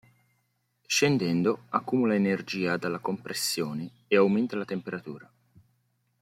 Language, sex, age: Italian, male, 30-39